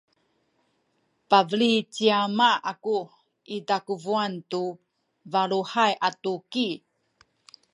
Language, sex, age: Sakizaya, female, 50-59